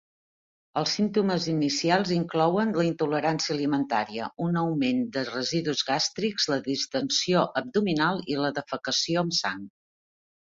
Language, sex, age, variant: Catalan, female, 50-59, Central